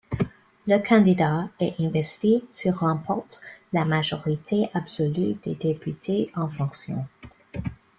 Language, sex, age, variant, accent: French, female, 19-29, Français d'Amérique du Nord, Français du Canada